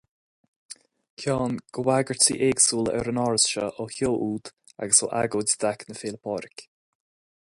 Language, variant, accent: Irish, Gaeilge Chonnacht, Cainteoir líofa, ní ó dhúchas